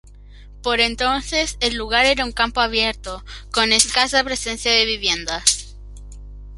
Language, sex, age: Spanish, male, under 19